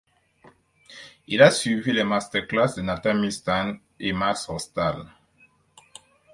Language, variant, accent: French, Français d'Afrique subsaharienne et des îles africaines, Français du Cameroun